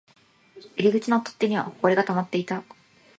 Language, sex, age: Japanese, female, 19-29